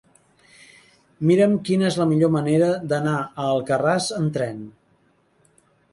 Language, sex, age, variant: Catalan, male, 50-59, Central